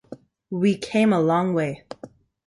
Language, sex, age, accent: English, male, under 19, United States English